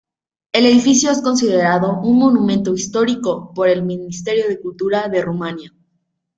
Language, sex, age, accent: Spanish, female, 19-29, México